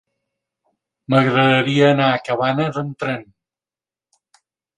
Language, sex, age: Catalan, male, 70-79